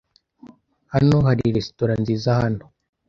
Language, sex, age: Kinyarwanda, male, under 19